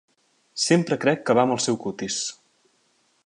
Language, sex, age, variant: Catalan, male, 19-29, Central